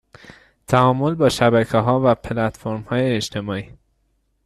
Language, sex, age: Persian, male, 19-29